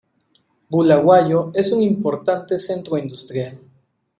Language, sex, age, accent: Spanish, male, 19-29, México